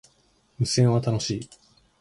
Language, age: Japanese, 19-29